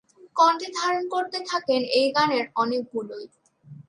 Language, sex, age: Bengali, female, under 19